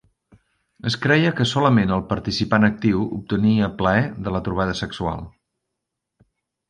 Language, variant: Catalan, Central